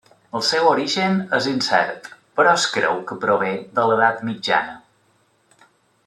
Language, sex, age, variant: Catalan, male, 30-39, Balear